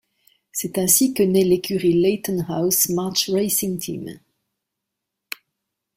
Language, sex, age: French, female, 60-69